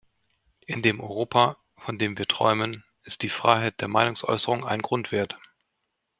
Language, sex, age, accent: German, male, 40-49, Deutschland Deutsch